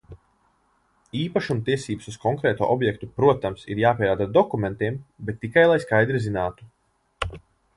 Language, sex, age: Latvian, male, 19-29